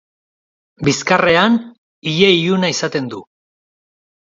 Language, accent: Basque, Erdialdekoa edo Nafarra (Gipuzkoa, Nafarroa)